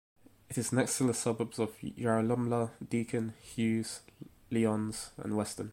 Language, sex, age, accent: English, male, 19-29, England English